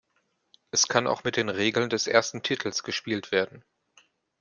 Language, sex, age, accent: German, male, 19-29, Deutschland Deutsch